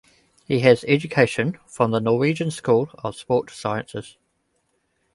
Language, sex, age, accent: English, male, 30-39, New Zealand English